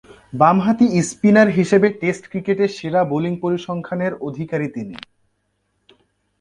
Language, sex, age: Bengali, male, under 19